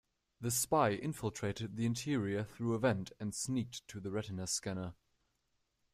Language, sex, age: English, male, 19-29